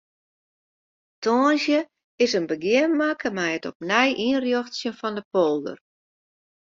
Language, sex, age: Western Frisian, female, 50-59